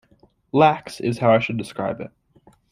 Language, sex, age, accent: English, male, under 19, United States English